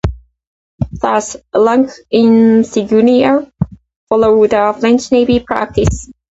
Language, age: English, 40-49